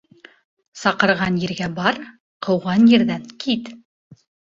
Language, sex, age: Bashkir, female, 30-39